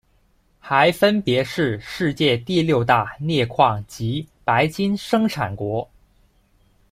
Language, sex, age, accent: Chinese, male, 19-29, 出生地：广东省